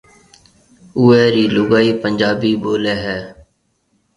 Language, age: Marwari (Pakistan), 30-39